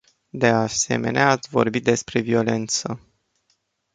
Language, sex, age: Romanian, male, 19-29